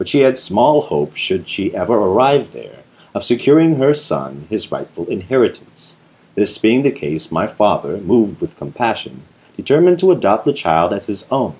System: none